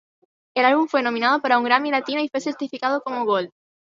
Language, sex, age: Spanish, female, 19-29